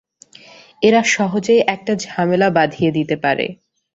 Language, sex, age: Bengali, female, 19-29